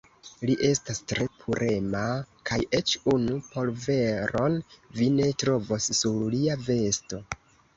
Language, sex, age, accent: Esperanto, male, 19-29, Internacia